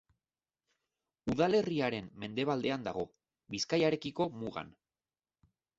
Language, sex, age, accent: Basque, male, 40-49, Mendebalekoa (Araba, Bizkaia, Gipuzkoako mendebaleko herri batzuk)